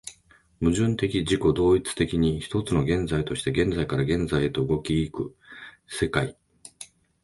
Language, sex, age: Japanese, male, 50-59